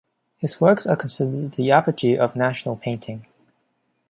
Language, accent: English, Hong Kong English